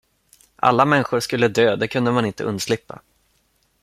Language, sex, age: Swedish, male, 19-29